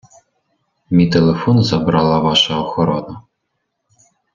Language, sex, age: Ukrainian, male, 30-39